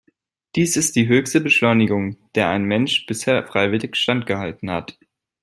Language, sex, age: German, male, 19-29